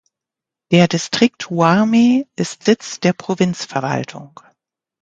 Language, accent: German, Deutschland Deutsch